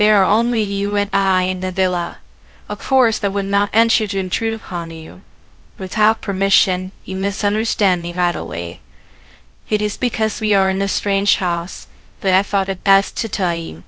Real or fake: fake